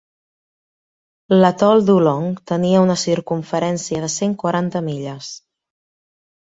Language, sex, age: Catalan, female, 30-39